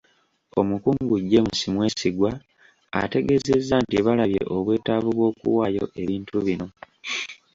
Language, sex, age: Ganda, male, 19-29